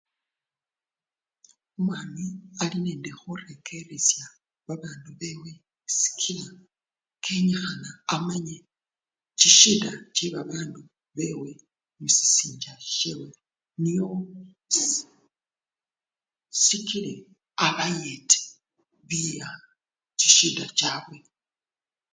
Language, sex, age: Luyia, female, 50-59